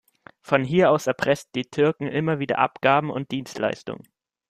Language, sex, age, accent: German, male, 19-29, Deutschland Deutsch